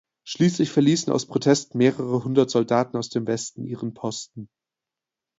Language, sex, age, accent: German, male, 19-29, Deutschland Deutsch